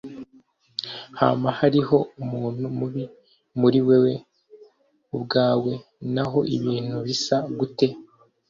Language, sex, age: Kinyarwanda, male, 19-29